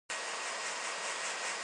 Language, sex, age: Min Nan Chinese, female, 19-29